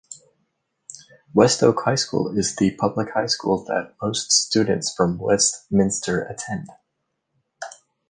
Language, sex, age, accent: English, male, 30-39, United States English